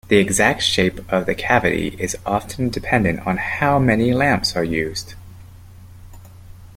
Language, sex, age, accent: English, male, 30-39, United States English